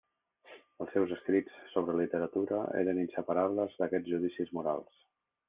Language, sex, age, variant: Catalan, male, 40-49, Central